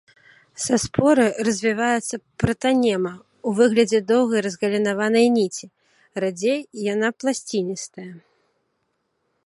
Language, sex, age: Belarusian, female, 30-39